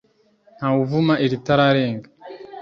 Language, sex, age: Kinyarwanda, male, 19-29